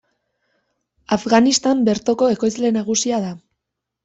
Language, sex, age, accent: Basque, female, under 19, Erdialdekoa edo Nafarra (Gipuzkoa, Nafarroa)